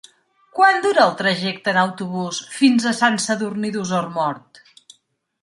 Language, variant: Catalan, Central